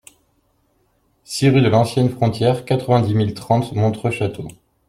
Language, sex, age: French, male, 30-39